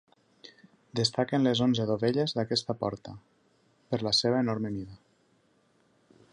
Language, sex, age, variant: Catalan, male, 30-39, Nord-Occidental